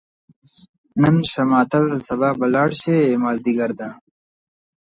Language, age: Pashto, 19-29